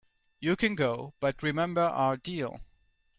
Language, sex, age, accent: English, male, 40-49, England English